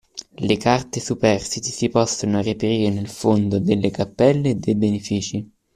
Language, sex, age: Italian, male, 19-29